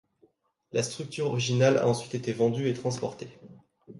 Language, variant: French, Français de métropole